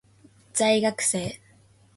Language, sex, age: Japanese, female, 19-29